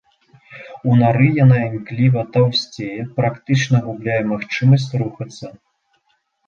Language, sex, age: Belarusian, male, 19-29